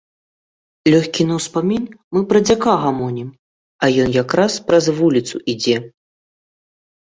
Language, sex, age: Belarusian, male, under 19